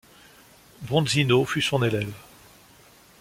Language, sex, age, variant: French, male, 40-49, Français de métropole